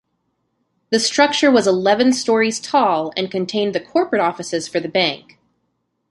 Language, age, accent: English, 19-29, United States English